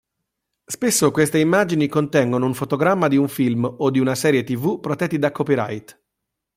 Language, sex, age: Italian, male, 40-49